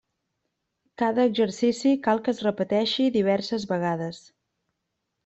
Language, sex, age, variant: Catalan, female, 30-39, Central